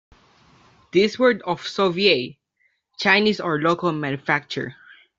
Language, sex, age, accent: English, male, under 19, Filipino